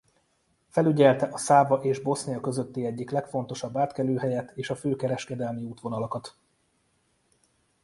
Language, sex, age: Hungarian, male, 30-39